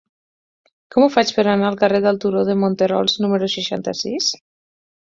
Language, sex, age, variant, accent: Catalan, female, 30-39, Nord-Occidental, Lleidatà